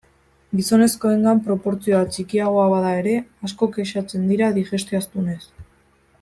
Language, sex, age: Basque, female, 19-29